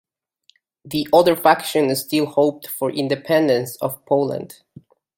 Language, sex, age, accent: English, male, 19-29, United States English